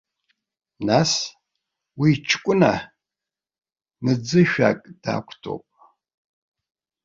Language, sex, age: Abkhazian, male, 60-69